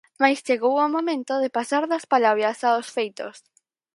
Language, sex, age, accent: Galician, female, under 19, Normativo (estándar)